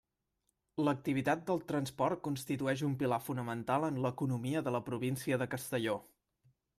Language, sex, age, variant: Catalan, male, 19-29, Central